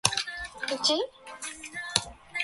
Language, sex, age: Japanese, male, 19-29